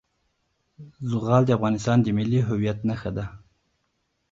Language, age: Pashto, 19-29